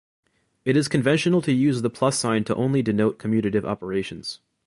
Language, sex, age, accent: English, male, 19-29, United States English